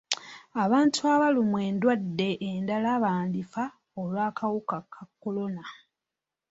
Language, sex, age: Ganda, female, 30-39